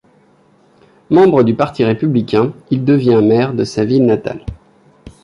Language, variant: French, Français de métropole